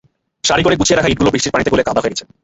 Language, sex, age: Bengali, male, 19-29